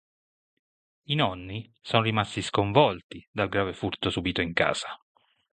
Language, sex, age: Italian, male, 40-49